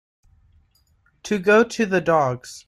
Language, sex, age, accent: English, male, 19-29, United States English